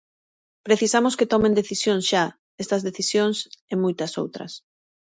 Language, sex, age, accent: Galician, female, 40-49, Oriental (común en zona oriental)